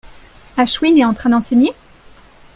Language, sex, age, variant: French, female, 19-29, Français de métropole